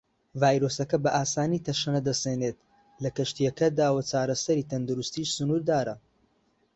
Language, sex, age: Central Kurdish, male, 19-29